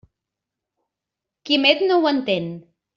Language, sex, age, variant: Catalan, female, 50-59, Central